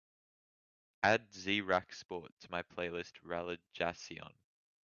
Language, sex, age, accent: English, male, under 19, Australian English